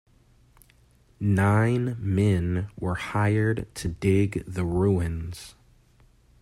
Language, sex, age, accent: English, male, 19-29, United States English